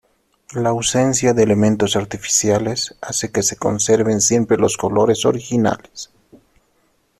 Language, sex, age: Spanish, male, 19-29